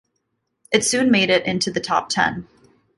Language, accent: English, United States English